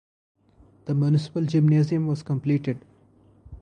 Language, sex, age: English, male, 40-49